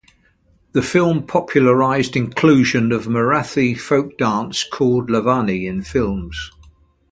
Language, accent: English, England English